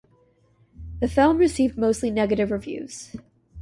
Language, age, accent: English, 19-29, United States English